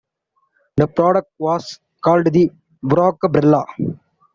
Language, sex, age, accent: English, male, 19-29, India and South Asia (India, Pakistan, Sri Lanka)